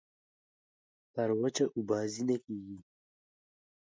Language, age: Pashto, 19-29